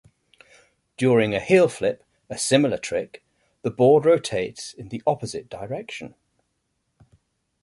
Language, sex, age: English, male, 40-49